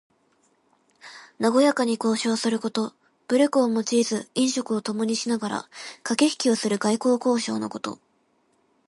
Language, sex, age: Japanese, female, 19-29